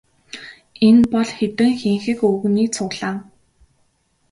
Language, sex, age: Mongolian, female, 19-29